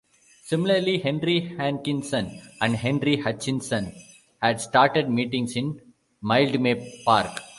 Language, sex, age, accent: English, male, 40-49, India and South Asia (India, Pakistan, Sri Lanka)